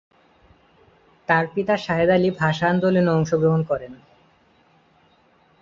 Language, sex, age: Bengali, male, 19-29